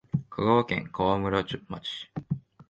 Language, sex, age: Japanese, male, 19-29